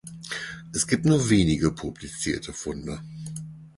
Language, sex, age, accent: German, male, 50-59, Deutschland Deutsch